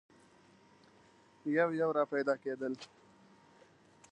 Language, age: Pashto, 19-29